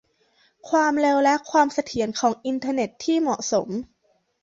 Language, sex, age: Thai, female, under 19